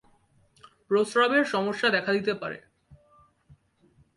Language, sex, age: Bengali, male, 19-29